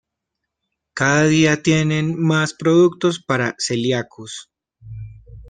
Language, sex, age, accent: Spanish, male, 30-39, Andino-Pacífico: Colombia, Perú, Ecuador, oeste de Bolivia y Venezuela andina